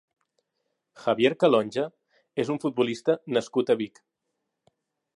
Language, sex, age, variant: Catalan, male, 40-49, Central